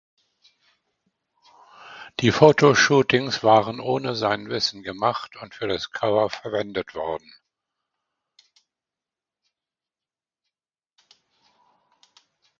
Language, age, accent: German, 70-79, Deutschland Deutsch